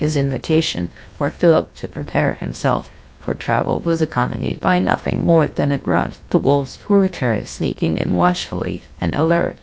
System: TTS, GlowTTS